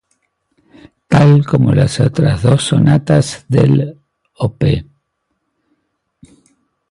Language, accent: Spanish, Rioplatense: Argentina, Uruguay, este de Bolivia, Paraguay